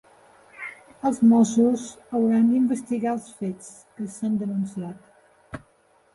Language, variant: Catalan, Balear